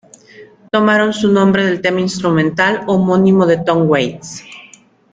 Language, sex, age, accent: Spanish, female, 30-39, México